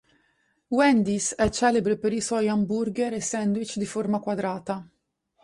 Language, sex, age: Italian, female, 30-39